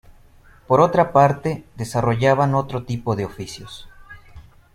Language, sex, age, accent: Spanish, male, 19-29, México